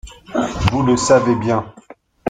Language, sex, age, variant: French, male, 50-59, Français de métropole